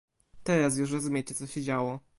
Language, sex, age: Polish, male, under 19